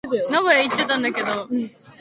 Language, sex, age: English, female, 19-29